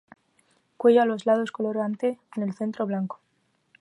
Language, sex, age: Spanish, female, under 19